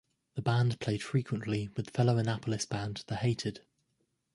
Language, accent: English, England English